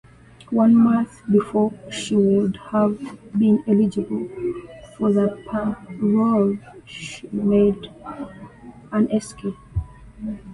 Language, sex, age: English, female, 19-29